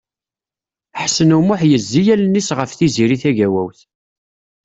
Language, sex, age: Kabyle, male, 30-39